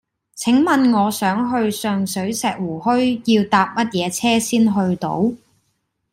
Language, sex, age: Cantonese, female, 19-29